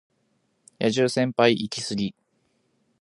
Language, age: Japanese, 19-29